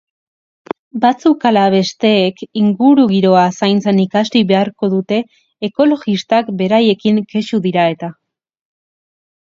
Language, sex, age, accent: Basque, female, 19-29, Erdialdekoa edo Nafarra (Gipuzkoa, Nafarroa)